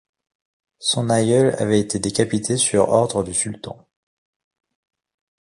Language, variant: French, Français de métropole